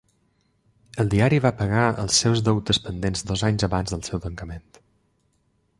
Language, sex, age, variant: Catalan, male, 30-39, Balear